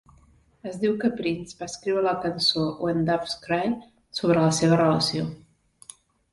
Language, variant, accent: Catalan, Central, central